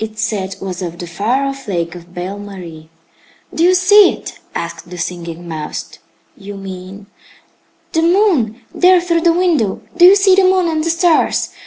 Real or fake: real